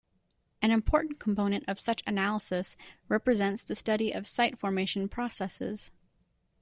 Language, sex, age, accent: English, female, 19-29, United States English